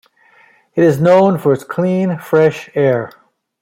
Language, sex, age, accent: English, male, 70-79, United States English